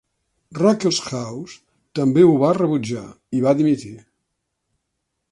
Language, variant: Catalan, Central